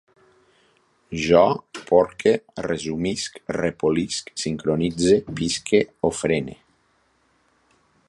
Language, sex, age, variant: Catalan, male, 40-49, Nord-Occidental